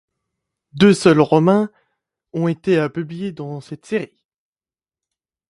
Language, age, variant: French, 19-29, Français de métropole